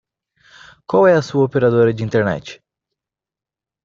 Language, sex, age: Portuguese, male, 19-29